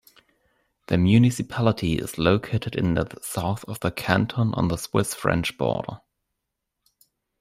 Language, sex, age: English, male, 19-29